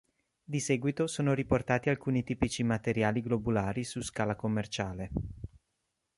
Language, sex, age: Italian, male, 19-29